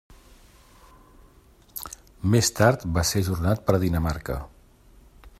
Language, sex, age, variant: Catalan, male, 40-49, Central